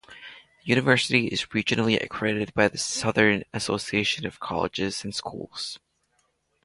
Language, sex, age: English, male, under 19